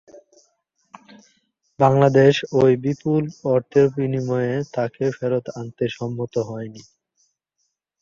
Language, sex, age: Bengali, male, 19-29